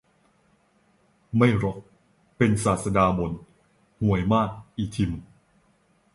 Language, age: Thai, 19-29